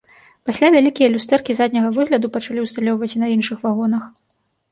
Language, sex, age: Belarusian, female, 30-39